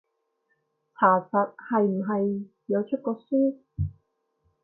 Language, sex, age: Cantonese, female, 19-29